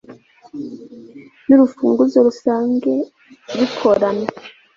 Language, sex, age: Kinyarwanda, female, 19-29